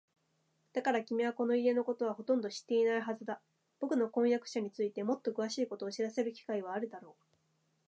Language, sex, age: Japanese, female, 19-29